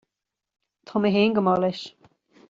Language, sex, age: Irish, female, 19-29